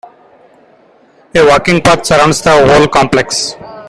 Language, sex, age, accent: English, male, 19-29, India and South Asia (India, Pakistan, Sri Lanka)